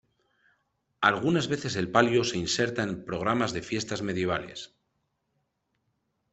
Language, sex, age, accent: Spanish, male, 40-49, España: Centro-Sur peninsular (Madrid, Toledo, Castilla-La Mancha)